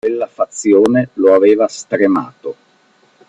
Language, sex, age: Italian, male, 40-49